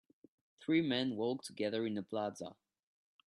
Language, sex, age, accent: English, male, under 19, United States English